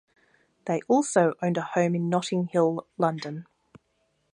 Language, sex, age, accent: English, female, 40-49, Australian English